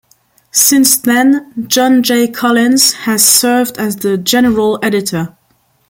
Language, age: English, 19-29